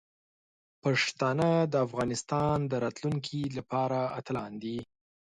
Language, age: Pashto, 19-29